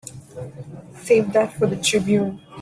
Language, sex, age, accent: English, female, 19-29, India and South Asia (India, Pakistan, Sri Lanka)